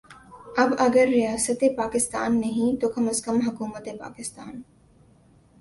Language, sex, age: Urdu, female, 19-29